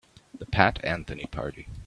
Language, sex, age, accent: English, male, 19-29, Canadian English